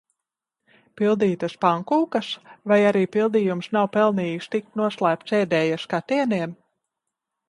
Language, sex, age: Latvian, female, 30-39